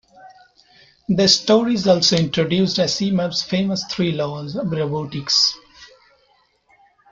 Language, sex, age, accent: English, male, 19-29, India and South Asia (India, Pakistan, Sri Lanka)